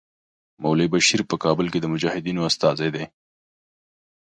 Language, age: Pashto, 30-39